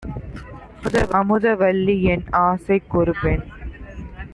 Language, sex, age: Tamil, female, 19-29